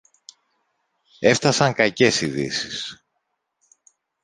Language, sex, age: Greek, male, 50-59